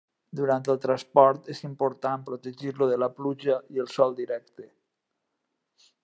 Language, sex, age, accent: Catalan, male, 50-59, valencià